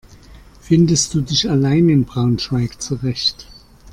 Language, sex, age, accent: German, male, 50-59, Deutschland Deutsch